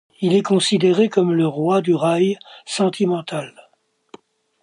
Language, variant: French, Français de métropole